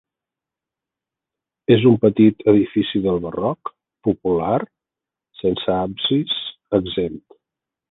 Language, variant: Catalan, Central